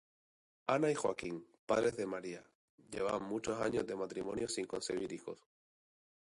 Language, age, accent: Spanish, 19-29, España: Islas Canarias; Rioplatense: Argentina, Uruguay, este de Bolivia, Paraguay